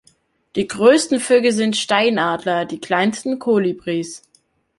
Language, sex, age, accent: German, male, under 19, Deutschland Deutsch